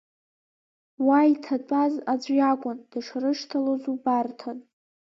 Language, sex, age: Abkhazian, female, under 19